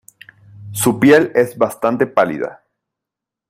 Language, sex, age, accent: Spanish, male, 40-49, Caribe: Cuba, Venezuela, Puerto Rico, República Dominicana, Panamá, Colombia caribeña, México caribeño, Costa del golfo de México